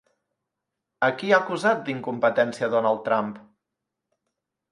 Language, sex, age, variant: Catalan, male, 40-49, Central